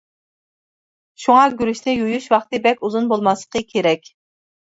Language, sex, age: Uyghur, female, 30-39